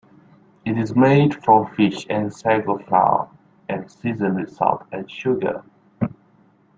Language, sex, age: English, male, 30-39